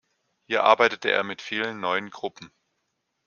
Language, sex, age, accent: German, male, 40-49, Deutschland Deutsch